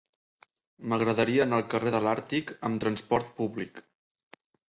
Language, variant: Catalan, Central